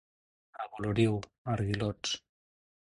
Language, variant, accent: Catalan, Nord-Occidental, nord-occidental